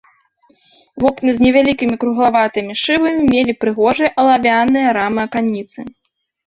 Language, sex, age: Belarusian, female, 19-29